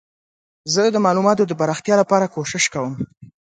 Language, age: Pashto, under 19